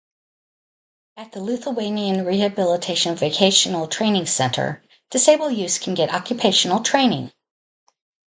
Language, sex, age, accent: English, female, 60-69, United States English